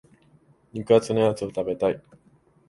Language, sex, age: Japanese, male, 19-29